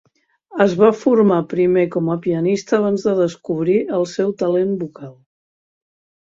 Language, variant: Catalan, Central